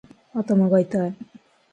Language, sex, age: Japanese, female, under 19